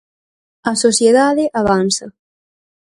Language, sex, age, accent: Galician, female, under 19, Atlántico (seseo e gheada)